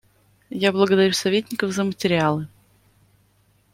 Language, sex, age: Russian, female, 19-29